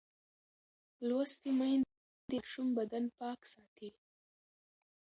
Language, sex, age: Pashto, female, under 19